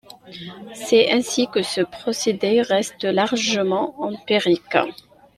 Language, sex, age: French, female, 19-29